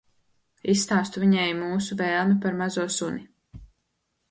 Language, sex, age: Latvian, female, 19-29